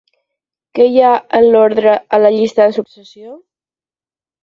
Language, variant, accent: Catalan, Balear, balear